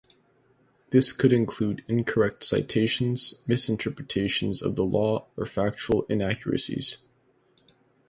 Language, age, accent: English, 19-29, Canadian English